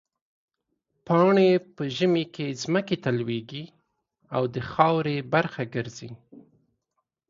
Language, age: Pashto, 30-39